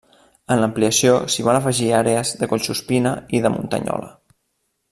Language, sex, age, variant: Catalan, male, 30-39, Central